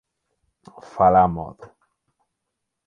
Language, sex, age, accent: Galician, male, 30-39, Atlántico (seseo e gheada)